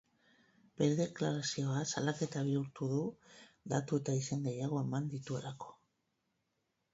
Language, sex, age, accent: Basque, female, 40-49, Mendebalekoa (Araba, Bizkaia, Gipuzkoako mendebaleko herri batzuk)